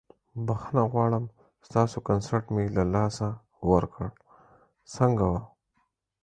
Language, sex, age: Pashto, male, 40-49